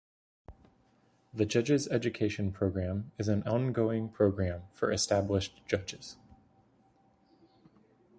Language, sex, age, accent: English, male, 40-49, United States English